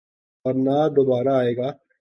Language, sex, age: Urdu, male, 19-29